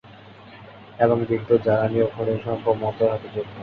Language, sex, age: Bengali, male, under 19